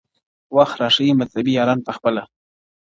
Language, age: Pashto, 19-29